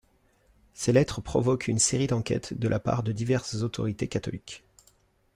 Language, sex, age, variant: French, male, 40-49, Français de métropole